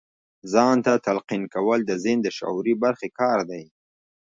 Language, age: Pashto, 19-29